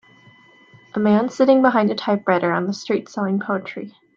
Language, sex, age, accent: English, female, 19-29, United States English